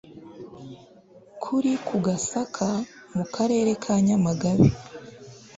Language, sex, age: Kinyarwanda, female, under 19